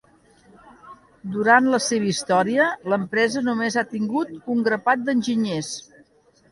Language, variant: Catalan, Central